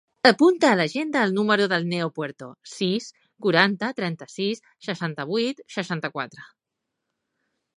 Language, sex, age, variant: Catalan, female, 40-49, Central